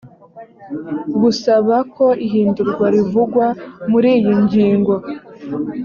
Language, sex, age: Kinyarwanda, male, 19-29